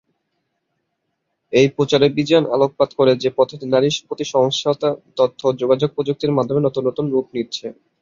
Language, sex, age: Bengali, male, 19-29